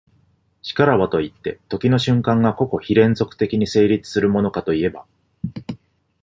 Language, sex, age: Japanese, male, 40-49